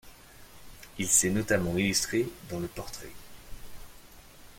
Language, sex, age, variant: French, male, 30-39, Français de métropole